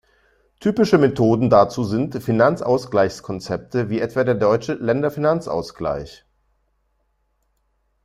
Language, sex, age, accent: German, male, 50-59, Deutschland Deutsch